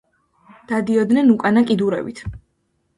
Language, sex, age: Georgian, female, under 19